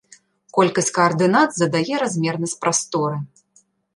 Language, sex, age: Belarusian, female, 30-39